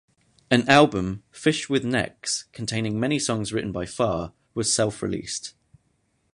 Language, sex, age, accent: English, male, 19-29, England English